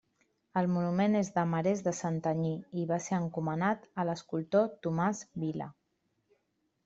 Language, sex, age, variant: Catalan, female, 40-49, Central